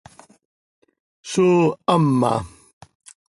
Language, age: Seri, 40-49